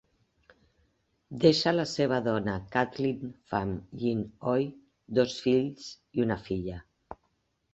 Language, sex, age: Catalan, female, 60-69